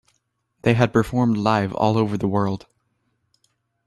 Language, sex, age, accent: English, male, under 19, United States English